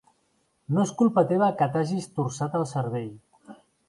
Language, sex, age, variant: Catalan, male, 40-49, Central